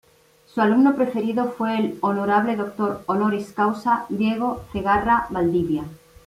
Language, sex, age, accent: Spanish, female, 50-59, España: Centro-Sur peninsular (Madrid, Toledo, Castilla-La Mancha)